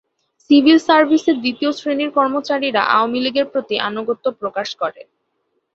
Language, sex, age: Bengali, female, under 19